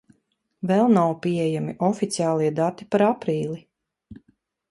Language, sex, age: Latvian, female, 40-49